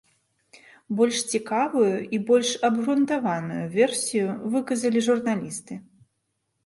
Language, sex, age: Belarusian, female, 30-39